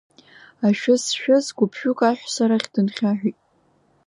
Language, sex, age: Abkhazian, female, under 19